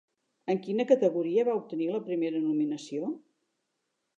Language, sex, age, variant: Catalan, female, 60-69, Central